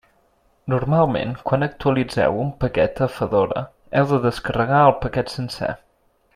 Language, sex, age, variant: Catalan, male, 19-29, Central